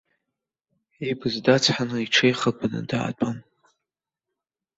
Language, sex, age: Abkhazian, male, under 19